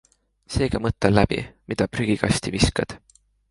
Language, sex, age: Estonian, male, 19-29